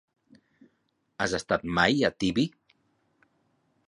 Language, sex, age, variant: Catalan, male, 50-59, Septentrional